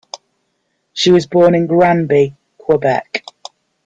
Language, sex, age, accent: English, female, 40-49, England English